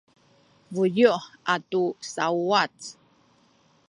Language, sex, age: Sakizaya, female, 50-59